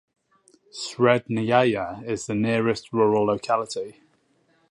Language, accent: English, England English